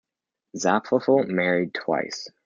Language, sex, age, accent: English, male, under 19, Canadian English